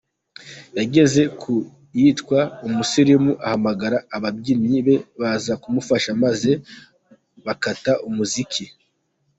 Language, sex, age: Kinyarwanda, male, 19-29